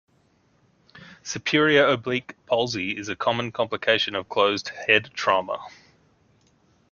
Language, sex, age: English, male, 19-29